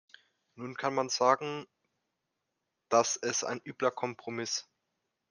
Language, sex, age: German, male, 19-29